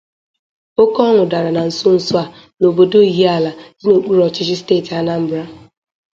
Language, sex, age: Igbo, female, under 19